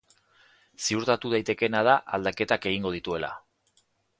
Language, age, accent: Basque, 40-49, Erdialdekoa edo Nafarra (Gipuzkoa, Nafarroa)